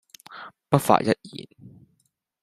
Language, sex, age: Cantonese, male, 19-29